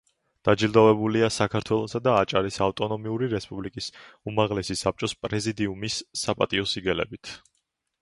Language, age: Georgian, under 19